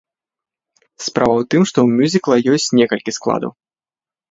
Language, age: Belarusian, 40-49